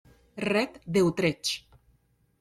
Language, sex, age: Spanish, female, 19-29